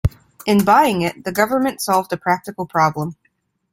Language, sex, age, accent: English, female, 19-29, United States English